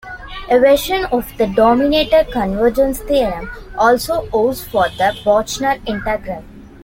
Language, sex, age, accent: English, female, 19-29, India and South Asia (India, Pakistan, Sri Lanka)